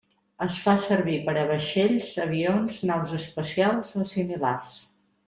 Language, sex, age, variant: Catalan, female, 50-59, Central